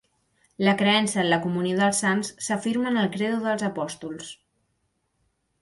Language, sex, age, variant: Catalan, female, 19-29, Central